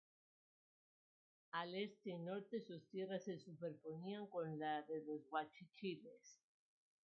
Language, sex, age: Spanish, female, 50-59